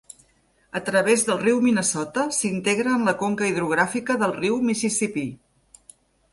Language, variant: Catalan, Central